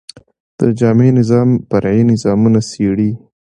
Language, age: Pashto, 19-29